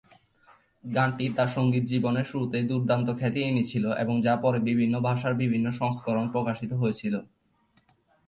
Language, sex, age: Bengali, male, 19-29